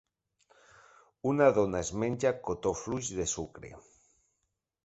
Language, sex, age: Catalan, male, 40-49